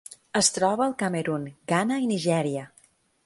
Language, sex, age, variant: Catalan, female, 40-49, Balear